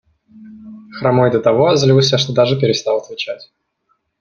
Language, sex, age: Russian, male, 19-29